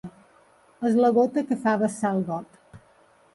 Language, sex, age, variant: Catalan, female, 50-59, Balear